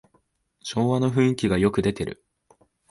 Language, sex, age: Japanese, male, 19-29